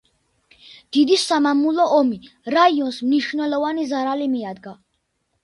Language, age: Georgian, under 19